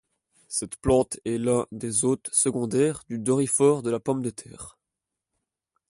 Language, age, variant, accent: French, under 19, Français d'Europe, Français de Belgique